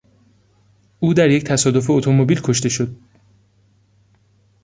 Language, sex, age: Persian, male, 19-29